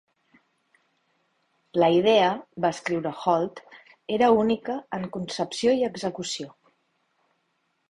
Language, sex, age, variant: Catalan, female, 40-49, Septentrional